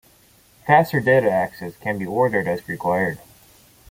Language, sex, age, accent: English, male, under 19, Hong Kong English